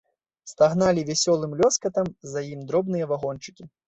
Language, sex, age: Belarusian, male, 30-39